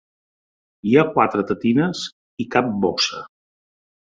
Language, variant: Catalan, Central